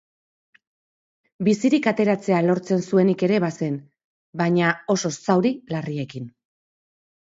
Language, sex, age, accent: Basque, female, 40-49, Erdialdekoa edo Nafarra (Gipuzkoa, Nafarroa)